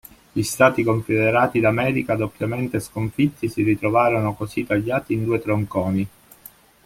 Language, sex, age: Italian, male, 40-49